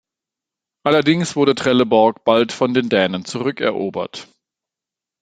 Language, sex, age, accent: German, male, 40-49, Deutschland Deutsch